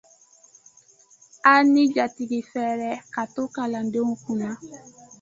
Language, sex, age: Dyula, female, 19-29